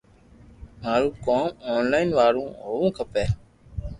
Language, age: Loarki, under 19